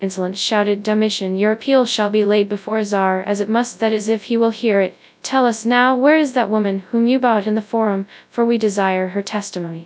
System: TTS, FastPitch